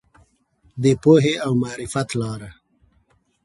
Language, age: Pashto, 30-39